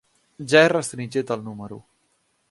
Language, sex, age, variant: Catalan, male, 30-39, Central